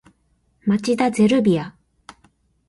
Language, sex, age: Japanese, female, 19-29